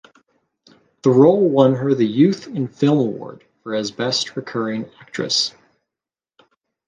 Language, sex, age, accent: English, male, 30-39, United States English